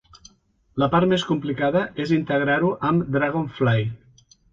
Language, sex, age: Catalan, male, 60-69